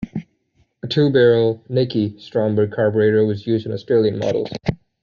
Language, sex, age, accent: English, male, 19-29, Canadian English